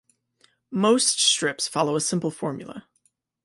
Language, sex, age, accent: English, male, 19-29, United States English